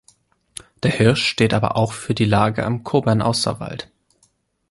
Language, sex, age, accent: German, male, 19-29, Deutschland Deutsch